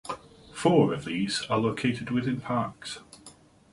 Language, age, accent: English, 40-49, England English